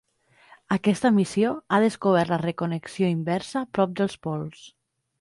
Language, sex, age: Catalan, female, 30-39